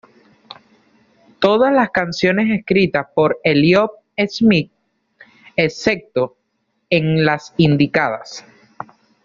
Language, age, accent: Spanish, 50-59, Caribe: Cuba, Venezuela, Puerto Rico, República Dominicana, Panamá, Colombia caribeña, México caribeño, Costa del golfo de México